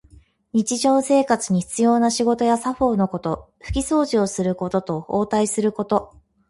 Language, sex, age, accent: Japanese, female, 30-39, 標準語